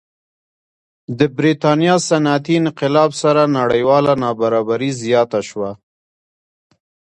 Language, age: Pashto, 30-39